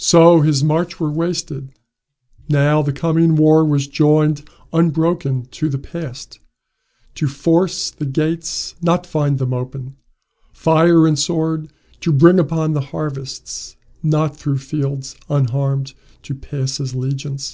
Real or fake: real